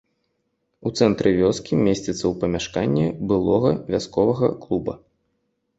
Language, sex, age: Belarusian, male, 30-39